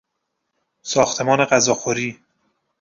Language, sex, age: Persian, male, 30-39